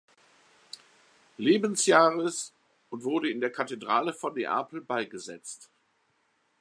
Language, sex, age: German, male, 60-69